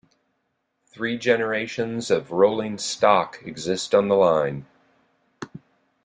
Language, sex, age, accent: English, male, 50-59, United States English